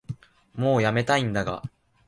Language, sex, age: Japanese, male, 19-29